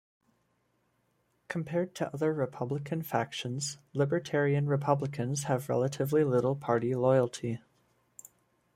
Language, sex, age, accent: English, male, 19-29, United States English